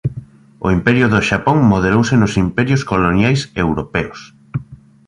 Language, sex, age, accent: Galician, male, 19-29, Normativo (estándar)